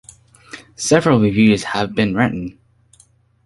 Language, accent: English, Australian English